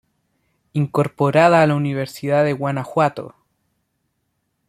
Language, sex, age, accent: Spanish, male, 19-29, Chileno: Chile, Cuyo